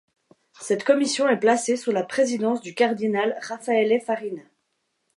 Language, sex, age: French, female, 19-29